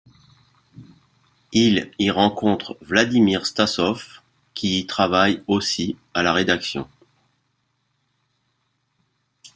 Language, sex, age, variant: French, male, 40-49, Français de métropole